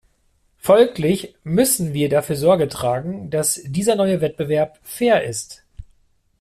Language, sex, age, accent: German, male, 40-49, Deutschland Deutsch